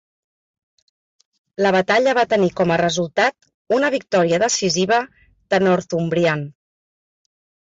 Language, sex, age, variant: Catalan, female, 40-49, Central